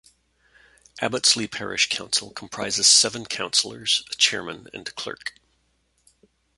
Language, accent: English, Canadian English